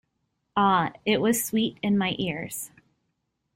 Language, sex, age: English, female, 30-39